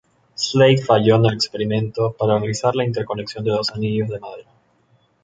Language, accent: Spanish, Caribe: Cuba, Venezuela, Puerto Rico, República Dominicana, Panamá, Colombia caribeña, México caribeño, Costa del golfo de México